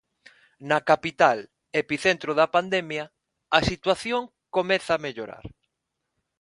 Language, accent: Galician, Normativo (estándar); Neofalante